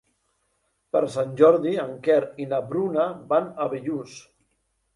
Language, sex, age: Catalan, male, 60-69